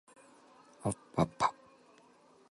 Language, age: English, 19-29